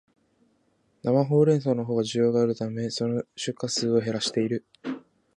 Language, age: Japanese, 19-29